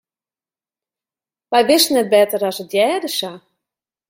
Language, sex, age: Western Frisian, female, 40-49